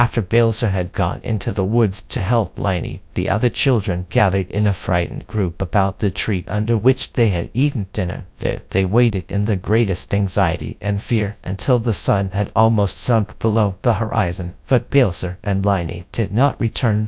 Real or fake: fake